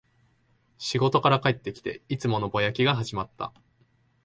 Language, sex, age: Japanese, male, 19-29